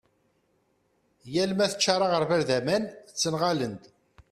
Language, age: Kabyle, 40-49